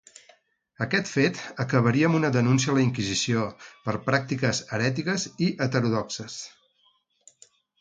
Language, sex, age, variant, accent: Catalan, male, 50-59, Central, central